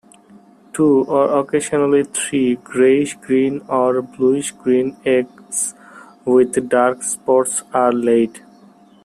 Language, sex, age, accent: English, male, 19-29, India and South Asia (India, Pakistan, Sri Lanka)